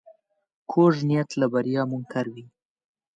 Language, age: Pashto, 19-29